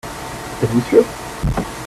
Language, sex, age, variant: French, male, 19-29, Français de métropole